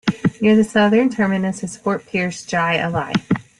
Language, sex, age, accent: English, female, 40-49, United States English